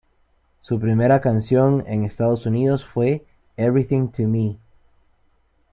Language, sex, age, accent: Spanish, male, 19-29, América central